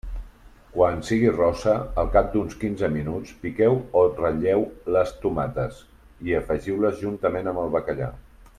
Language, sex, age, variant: Catalan, male, 40-49, Central